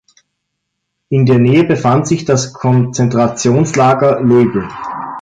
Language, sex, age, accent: German, male, 30-39, Österreichisches Deutsch